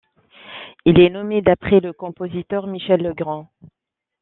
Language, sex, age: French, female, 19-29